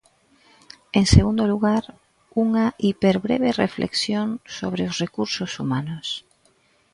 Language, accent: Galician, Central (gheada)